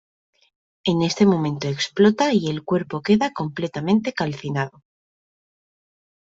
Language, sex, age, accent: Spanish, female, 19-29, España: Sur peninsular (Andalucia, Extremadura, Murcia)